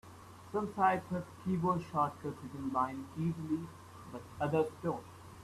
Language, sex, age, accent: English, male, 19-29, India and South Asia (India, Pakistan, Sri Lanka)